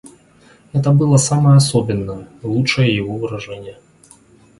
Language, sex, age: Russian, male, 30-39